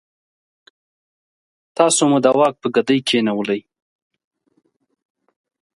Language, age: Pashto, 30-39